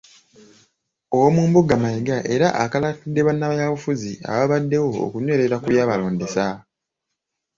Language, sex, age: Ganda, male, 19-29